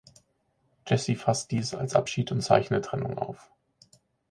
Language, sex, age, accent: German, male, 40-49, Deutschland Deutsch